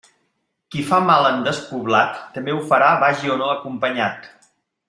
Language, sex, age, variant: Catalan, male, 50-59, Central